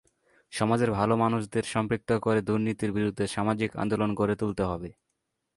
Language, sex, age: Bengali, male, 19-29